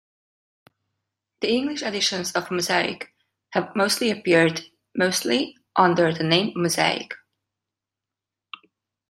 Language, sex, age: English, female, 30-39